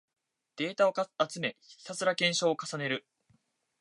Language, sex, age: Japanese, male, 19-29